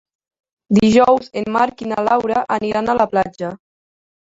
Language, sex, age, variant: Catalan, female, under 19, Nord-Occidental